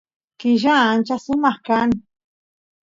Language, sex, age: Santiago del Estero Quichua, female, 50-59